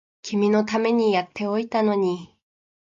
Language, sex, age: Japanese, female, 19-29